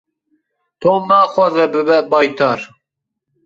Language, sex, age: Kurdish, male, 30-39